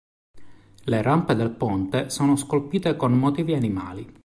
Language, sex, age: Italian, male, 30-39